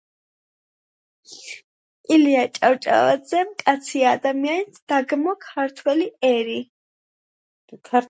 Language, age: Georgian, 40-49